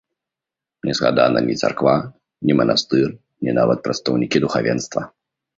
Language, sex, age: Belarusian, male, 19-29